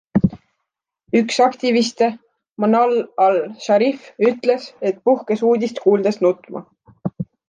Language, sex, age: Estonian, female, 19-29